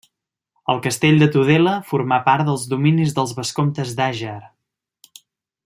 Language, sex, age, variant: Catalan, male, 30-39, Central